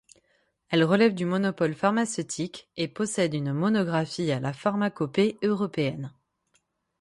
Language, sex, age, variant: French, female, 30-39, Français de métropole